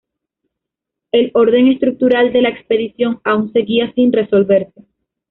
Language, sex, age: Spanish, female, 19-29